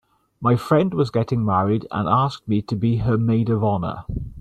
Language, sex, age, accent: English, male, 60-69, Welsh English